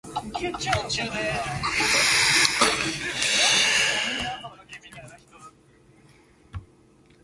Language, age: English, under 19